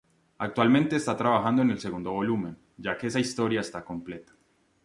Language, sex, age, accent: Spanish, male, 19-29, Andino-Pacífico: Colombia, Perú, Ecuador, oeste de Bolivia y Venezuela andina